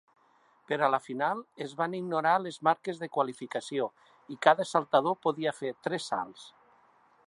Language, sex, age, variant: Catalan, male, 60-69, Central